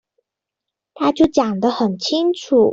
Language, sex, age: Chinese, female, 19-29